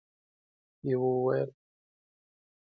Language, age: Pashto, 19-29